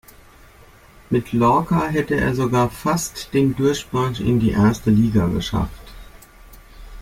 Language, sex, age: German, female, 60-69